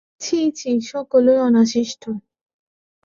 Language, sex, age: Bengali, female, 19-29